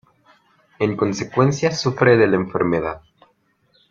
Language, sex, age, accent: Spanish, male, 19-29, México